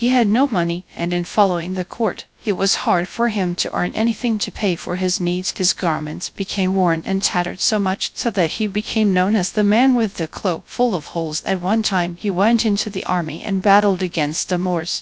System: TTS, GradTTS